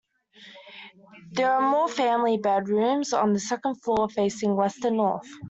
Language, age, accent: English, under 19, Australian English